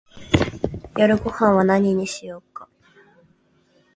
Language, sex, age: Japanese, female, 19-29